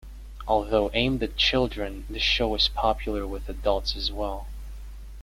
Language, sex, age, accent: English, male, under 19, Canadian English